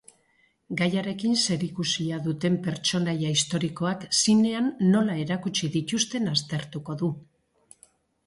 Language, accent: Basque, Erdialdekoa edo Nafarra (Gipuzkoa, Nafarroa)